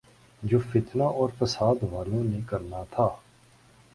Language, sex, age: Urdu, male, 19-29